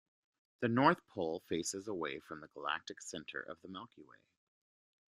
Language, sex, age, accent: English, male, 30-39, United States English